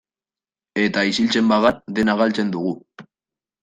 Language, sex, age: Basque, male, 19-29